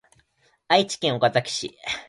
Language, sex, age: Japanese, male, 19-29